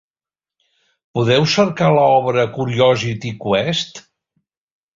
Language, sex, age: Catalan, male, 70-79